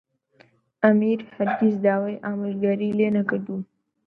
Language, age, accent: Central Kurdish, 19-29, سۆرانی